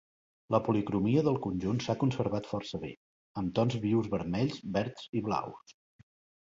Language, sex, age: Catalan, male, 50-59